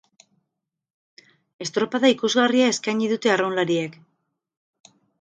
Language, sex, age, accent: Basque, female, 50-59, Mendebalekoa (Araba, Bizkaia, Gipuzkoako mendebaleko herri batzuk)